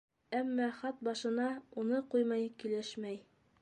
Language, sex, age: Bashkir, female, 30-39